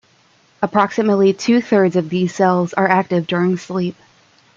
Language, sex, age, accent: English, female, 19-29, United States English